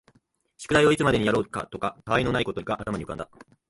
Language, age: Japanese, 19-29